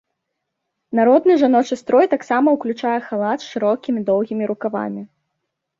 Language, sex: Belarusian, female